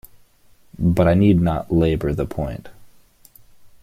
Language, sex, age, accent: English, male, 19-29, United States English